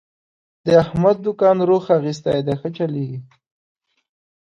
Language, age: Pashto, under 19